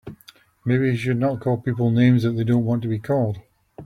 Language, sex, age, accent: English, male, 50-59, Scottish English